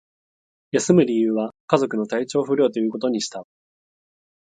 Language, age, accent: Japanese, 19-29, 関西弁